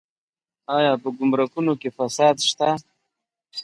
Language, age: Pashto, 30-39